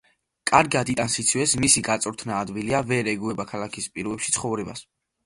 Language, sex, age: Georgian, male, 19-29